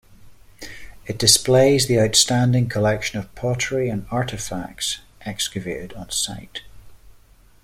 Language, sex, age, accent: English, male, 40-49, Irish English